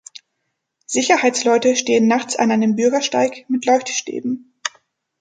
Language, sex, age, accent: German, female, 30-39, Deutschland Deutsch